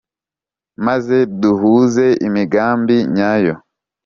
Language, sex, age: Kinyarwanda, female, 19-29